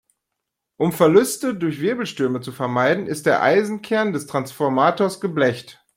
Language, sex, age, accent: German, male, 30-39, Deutschland Deutsch